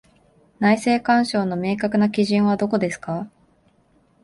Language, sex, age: Japanese, female, 19-29